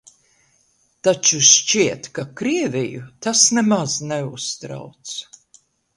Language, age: Latvian, 80-89